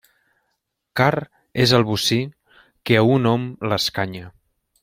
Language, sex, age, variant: Catalan, male, 30-39, Central